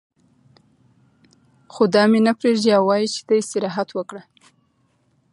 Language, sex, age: Pashto, female, 19-29